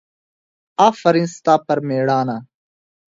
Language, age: Pashto, under 19